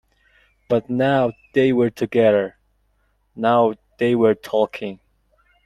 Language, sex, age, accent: English, male, 30-39, United States English